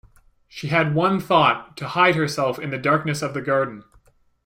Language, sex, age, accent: English, male, 19-29, Canadian English